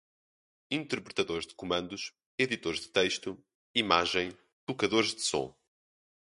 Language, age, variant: Portuguese, 19-29, Portuguese (Portugal)